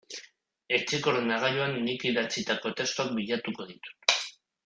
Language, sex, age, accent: Basque, male, 40-49, Mendebalekoa (Araba, Bizkaia, Gipuzkoako mendebaleko herri batzuk)